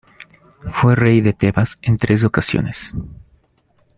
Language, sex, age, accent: Spanish, male, 30-39, Andino-Pacífico: Colombia, Perú, Ecuador, oeste de Bolivia y Venezuela andina